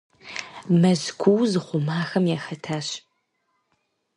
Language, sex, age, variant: Kabardian, female, 19-29, Адыгэбзэ (Къэбэрдей, Кирил, псоми зэдай)